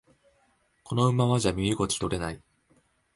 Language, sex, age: Japanese, male, under 19